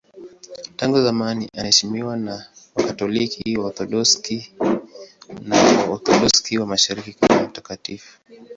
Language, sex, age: Swahili, female, 19-29